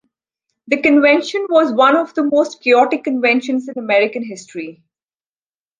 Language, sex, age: English, female, 30-39